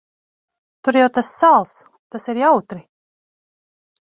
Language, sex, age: Latvian, female, 30-39